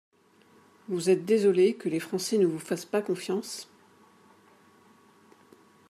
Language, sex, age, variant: French, female, 40-49, Français de métropole